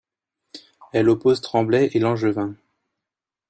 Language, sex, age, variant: French, male, 30-39, Français de métropole